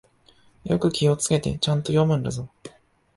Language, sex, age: Japanese, male, 19-29